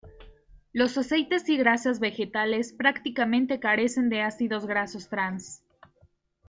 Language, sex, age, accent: Spanish, female, 19-29, México